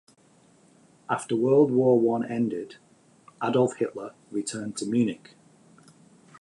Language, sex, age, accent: English, male, 40-49, England English